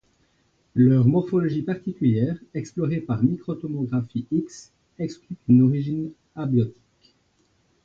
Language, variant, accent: French, Français d'Europe, Français de Suisse